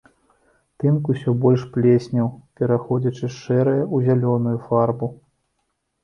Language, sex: Belarusian, male